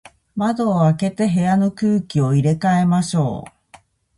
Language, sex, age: Japanese, female, 40-49